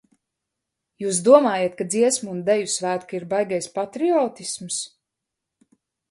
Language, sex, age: Latvian, female, 30-39